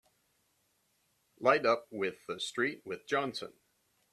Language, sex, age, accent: English, male, 70-79, United States English